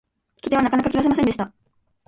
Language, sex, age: Japanese, female, 19-29